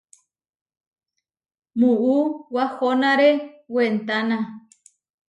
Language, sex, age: Huarijio, female, 30-39